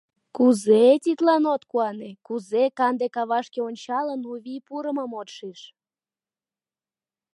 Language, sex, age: Mari, female, 19-29